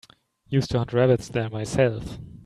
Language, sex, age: English, male, 19-29